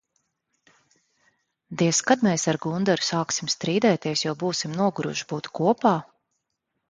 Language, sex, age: Latvian, female, 40-49